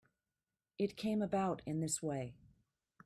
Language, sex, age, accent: English, female, 50-59, United States English